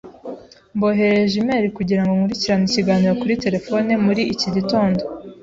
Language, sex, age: Kinyarwanda, female, 19-29